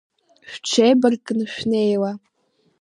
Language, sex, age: Abkhazian, female, under 19